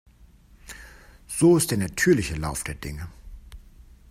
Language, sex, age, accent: German, male, 30-39, Deutschland Deutsch